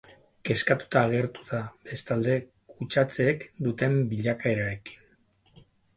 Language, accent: Basque, Mendebalekoa (Araba, Bizkaia, Gipuzkoako mendebaleko herri batzuk)